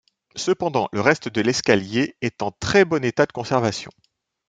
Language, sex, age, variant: French, male, 50-59, Français de métropole